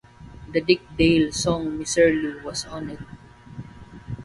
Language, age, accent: English, 19-29, Filipino